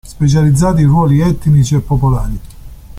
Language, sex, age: Italian, male, 60-69